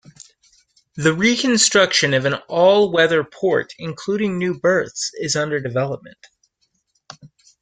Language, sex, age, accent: English, male, 19-29, United States English